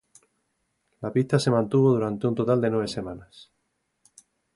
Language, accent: Spanish, España: Sur peninsular (Andalucia, Extremadura, Murcia)